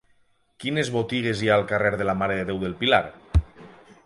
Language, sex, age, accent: Catalan, male, 40-49, valencià